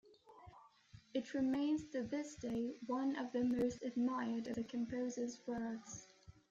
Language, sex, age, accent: English, female, under 19, England English